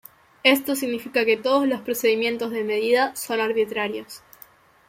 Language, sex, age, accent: Spanish, female, 19-29, Rioplatense: Argentina, Uruguay, este de Bolivia, Paraguay